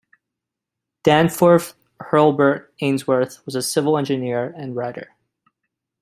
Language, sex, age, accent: English, male, 19-29, United States English